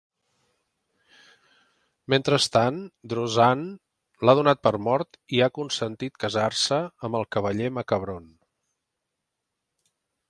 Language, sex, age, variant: Catalan, male, 50-59, Central